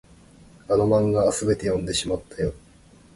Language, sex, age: Japanese, male, 30-39